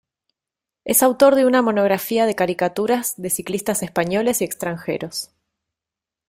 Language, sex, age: Spanish, female, 30-39